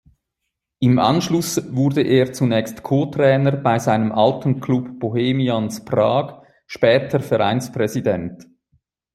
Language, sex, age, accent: German, male, 40-49, Schweizerdeutsch